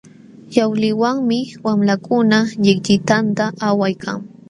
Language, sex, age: Jauja Wanca Quechua, female, 19-29